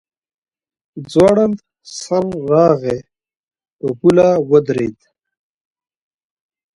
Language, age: Pashto, 19-29